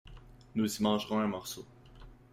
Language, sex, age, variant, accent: French, male, 19-29, Français d'Amérique du Nord, Français du Canada